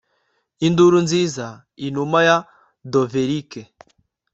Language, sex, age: Kinyarwanda, male, 19-29